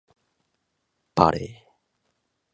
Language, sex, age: Japanese, male, 19-29